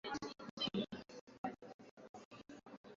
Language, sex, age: Swahili, male, 19-29